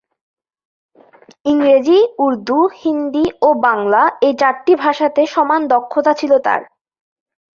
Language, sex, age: Bengali, female, 19-29